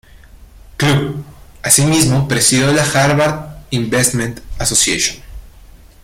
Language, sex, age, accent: Spanish, male, 19-29, México